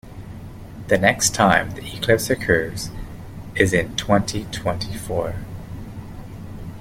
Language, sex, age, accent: English, male, 30-39, United States English